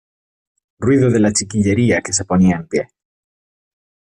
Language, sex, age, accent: Spanish, male, 30-39, España: Norte peninsular (Asturias, Castilla y León, Cantabria, País Vasco, Navarra, Aragón, La Rioja, Guadalajara, Cuenca)